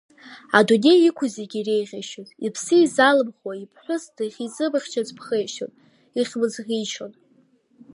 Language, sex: Abkhazian, female